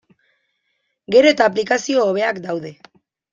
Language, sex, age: Basque, female, 19-29